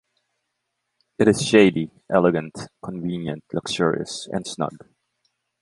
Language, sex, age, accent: English, male, 30-39, Filipino